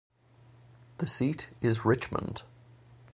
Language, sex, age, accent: English, male, 30-39, United States English